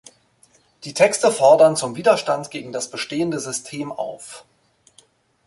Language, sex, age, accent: German, male, 30-39, Deutschland Deutsch